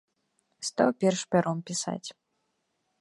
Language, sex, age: Belarusian, female, under 19